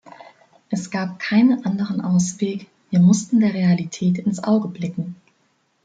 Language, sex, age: German, female, 19-29